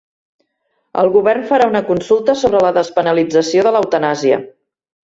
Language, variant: Catalan, Central